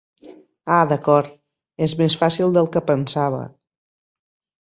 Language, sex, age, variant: Catalan, female, 50-59, Central